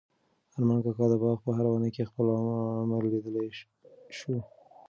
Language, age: Pashto, 19-29